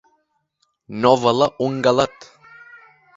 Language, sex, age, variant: Catalan, male, 30-39, Balear